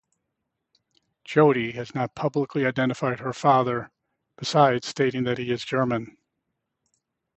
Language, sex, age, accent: English, male, 60-69, United States English